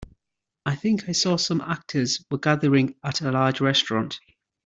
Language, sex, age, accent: English, male, 30-39, England English